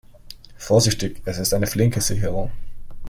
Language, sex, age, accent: German, male, 19-29, Deutschland Deutsch